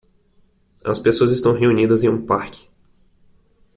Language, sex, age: Portuguese, male, 19-29